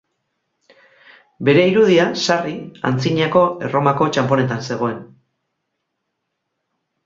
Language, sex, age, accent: Basque, female, 40-49, Mendebalekoa (Araba, Bizkaia, Gipuzkoako mendebaleko herri batzuk)